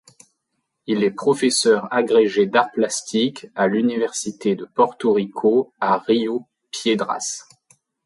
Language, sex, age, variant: French, male, 30-39, Français de métropole